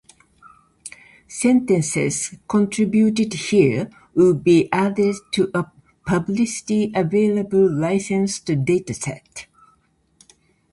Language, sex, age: Japanese, female, 60-69